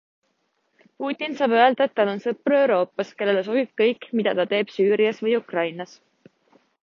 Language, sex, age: Estonian, female, 19-29